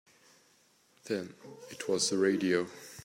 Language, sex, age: English, male, 30-39